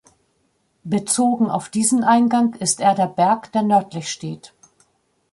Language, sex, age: German, female, 50-59